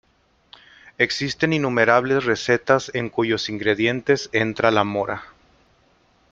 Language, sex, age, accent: Spanish, male, 40-49, México